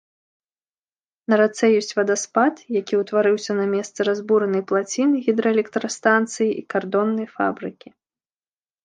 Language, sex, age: Belarusian, female, 19-29